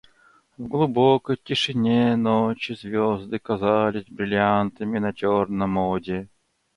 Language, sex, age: Russian, male, 30-39